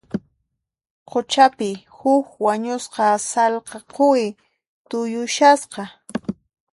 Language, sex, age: Puno Quechua, female, 30-39